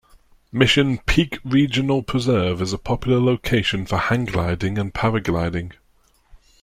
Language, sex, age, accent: English, male, 30-39, England English